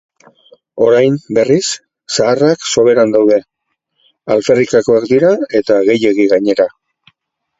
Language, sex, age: Basque, male, 60-69